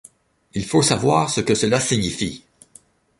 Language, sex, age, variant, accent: French, male, 60-69, Français d'Amérique du Nord, Français du Canada